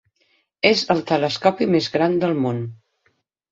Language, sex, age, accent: Catalan, female, 50-59, balear; central